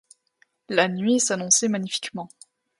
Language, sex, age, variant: French, female, 19-29, Français d'Europe